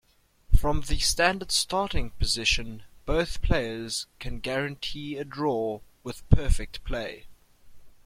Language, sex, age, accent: English, male, 19-29, Southern African (South Africa, Zimbabwe, Namibia)